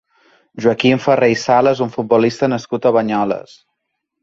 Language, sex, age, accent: Catalan, male, 40-49, balear; central